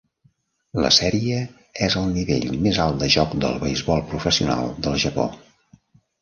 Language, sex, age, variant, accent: Catalan, male, 70-79, Central, central